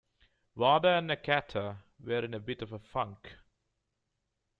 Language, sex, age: English, male, 30-39